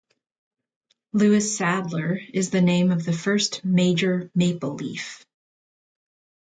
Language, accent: English, United States English